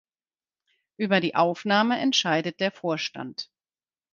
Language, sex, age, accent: German, female, 50-59, Deutschland Deutsch